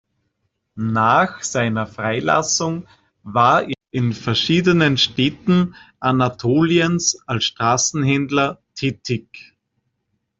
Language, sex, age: German, male, 30-39